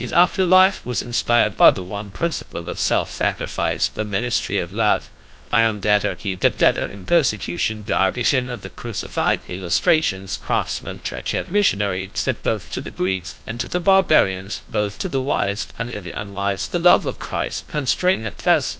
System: TTS, GlowTTS